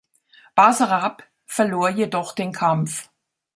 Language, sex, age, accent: German, female, 70-79, Deutschland Deutsch